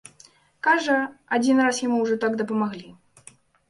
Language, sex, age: Belarusian, female, 19-29